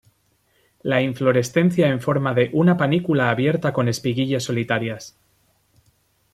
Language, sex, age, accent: Spanish, male, 19-29, España: Norte peninsular (Asturias, Castilla y León, Cantabria, País Vasco, Navarra, Aragón, La Rioja, Guadalajara, Cuenca)